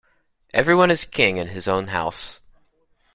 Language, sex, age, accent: English, male, 19-29, United States English